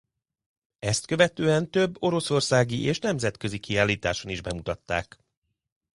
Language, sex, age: Hungarian, male, 40-49